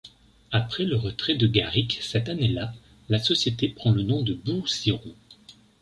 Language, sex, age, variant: French, male, 30-39, Français de métropole